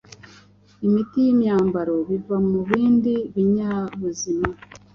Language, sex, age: Kinyarwanda, female, 40-49